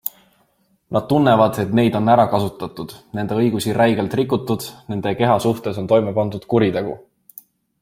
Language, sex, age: Estonian, male, 19-29